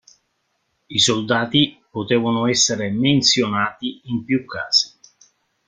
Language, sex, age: Italian, male, 50-59